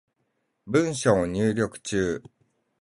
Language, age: Japanese, 40-49